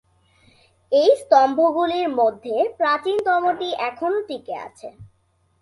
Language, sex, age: Bengali, female, under 19